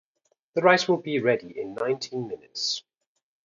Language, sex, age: English, male, 30-39